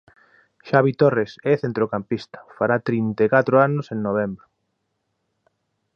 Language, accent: Galician, Oriental (común en zona oriental)